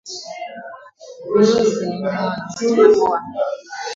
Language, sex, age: Swahili, female, 19-29